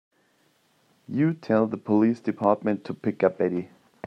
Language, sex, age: English, male, 30-39